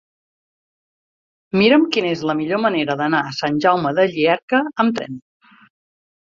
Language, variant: Catalan, Central